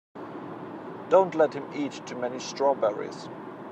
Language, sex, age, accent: English, male, 40-49, England English